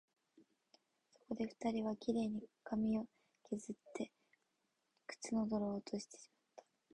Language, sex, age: Japanese, female, 19-29